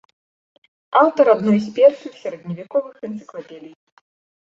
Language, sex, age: Belarusian, female, 19-29